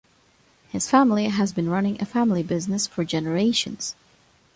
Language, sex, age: English, female, under 19